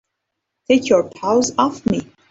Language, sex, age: English, female, 19-29